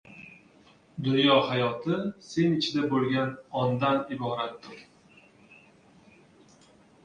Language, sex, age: Uzbek, male, 30-39